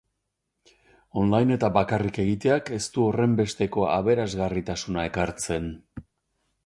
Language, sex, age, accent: Basque, male, 50-59, Erdialdekoa edo Nafarra (Gipuzkoa, Nafarroa)